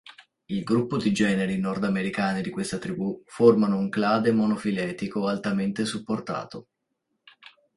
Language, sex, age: Italian, male, 19-29